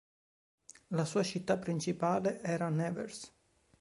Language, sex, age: Italian, male, 30-39